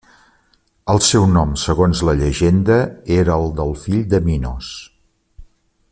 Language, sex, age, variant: Catalan, male, 50-59, Central